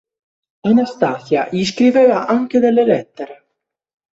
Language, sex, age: Italian, male, 19-29